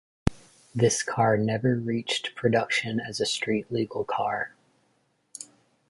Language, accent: English, United States English